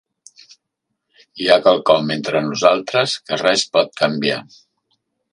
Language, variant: Catalan, Central